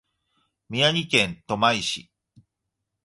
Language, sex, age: Japanese, male, 40-49